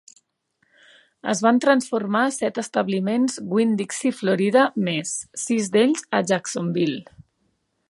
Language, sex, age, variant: Catalan, female, 30-39, Central